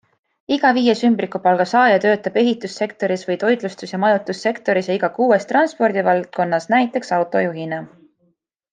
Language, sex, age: Estonian, female, 19-29